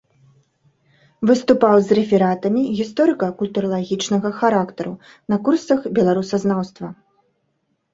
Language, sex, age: Belarusian, female, 30-39